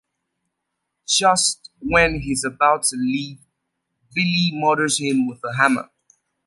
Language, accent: English, United States English